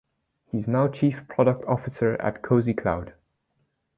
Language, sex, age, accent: English, male, 19-29, United States English